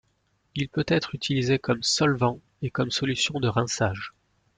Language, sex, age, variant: French, male, 19-29, Français de métropole